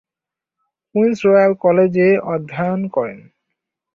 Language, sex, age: Bengali, male, under 19